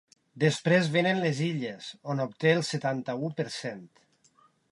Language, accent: Catalan, valencià